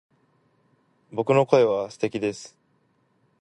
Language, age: Japanese, 19-29